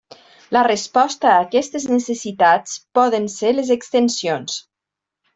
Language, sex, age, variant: Catalan, female, 40-49, Septentrional